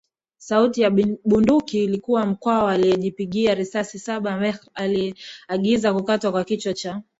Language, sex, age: Swahili, female, 19-29